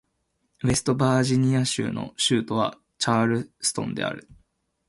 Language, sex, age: Japanese, male, 19-29